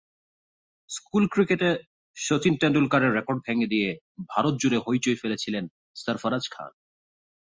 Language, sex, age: Bengali, male, 30-39